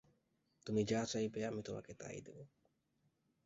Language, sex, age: Bengali, male, 19-29